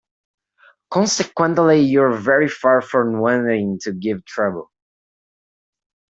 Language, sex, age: English, male, under 19